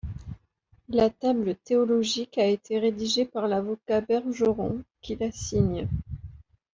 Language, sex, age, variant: French, female, 30-39, Français de métropole